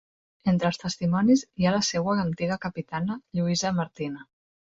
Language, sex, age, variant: Catalan, female, 30-39, Central